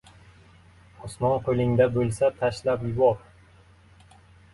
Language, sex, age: Uzbek, male, 30-39